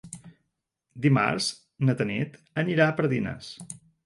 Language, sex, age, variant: Catalan, male, 50-59, Septentrional